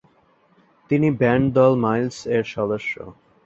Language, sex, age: Bengali, male, 19-29